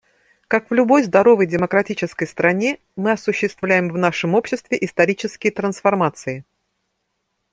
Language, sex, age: Russian, female, 50-59